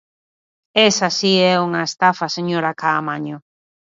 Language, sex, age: Galician, female, 40-49